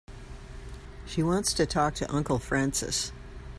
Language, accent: English, United States English